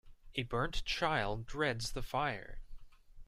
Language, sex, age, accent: English, male, 19-29, United States English